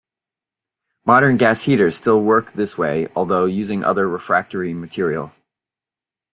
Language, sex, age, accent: English, male, 40-49, United States English